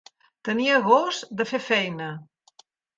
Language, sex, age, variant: Catalan, female, 50-59, Central